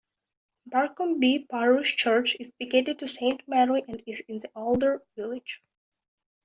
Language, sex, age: English, female, under 19